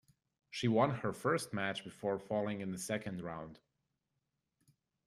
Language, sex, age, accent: English, male, 19-29, United States English